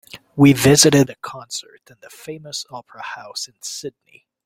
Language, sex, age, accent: English, male, 30-39, Canadian English